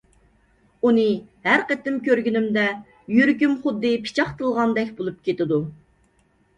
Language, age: Uyghur, 30-39